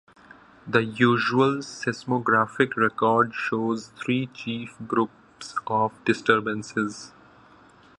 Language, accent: English, India and South Asia (India, Pakistan, Sri Lanka)